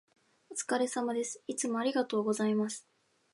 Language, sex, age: Japanese, female, 19-29